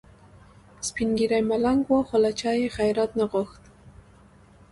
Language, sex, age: Pashto, female, 19-29